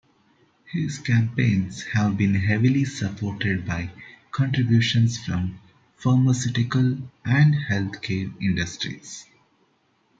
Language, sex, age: English, male, 30-39